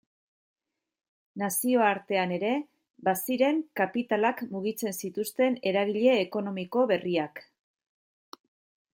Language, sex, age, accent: Basque, female, 40-49, Mendebalekoa (Araba, Bizkaia, Gipuzkoako mendebaleko herri batzuk)